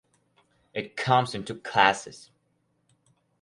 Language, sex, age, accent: English, male, under 19, United States English